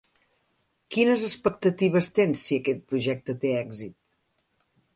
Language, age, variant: Catalan, 60-69, Central